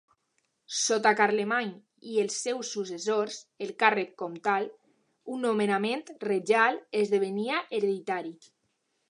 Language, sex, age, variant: Catalan, female, under 19, Alacantí